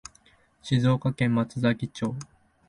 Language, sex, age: Japanese, male, 19-29